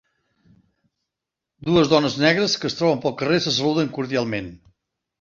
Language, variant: Catalan, Septentrional